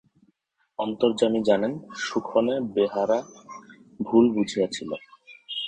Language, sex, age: Bengali, male, 30-39